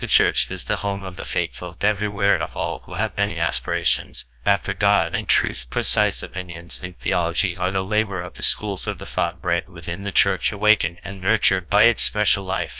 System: TTS, GlowTTS